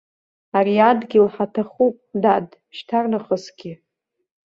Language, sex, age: Abkhazian, female, 40-49